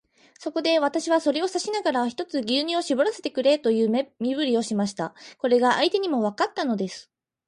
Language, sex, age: Japanese, female, 19-29